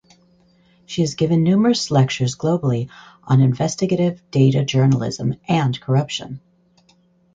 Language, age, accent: English, 40-49, United States English